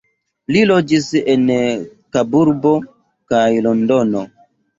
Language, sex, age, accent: Esperanto, male, 30-39, Internacia